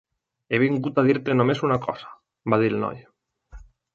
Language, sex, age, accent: Catalan, male, 19-29, valencià